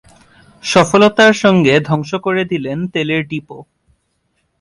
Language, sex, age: Bengali, male, 19-29